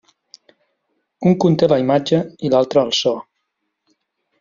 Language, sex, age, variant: Catalan, male, 40-49, Septentrional